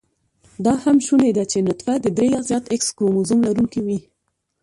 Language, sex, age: Pashto, female, 19-29